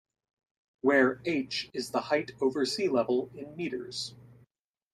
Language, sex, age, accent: English, male, 30-39, United States English